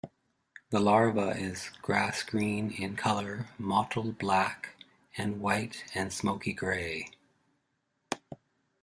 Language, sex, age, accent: English, male, 50-59, Canadian English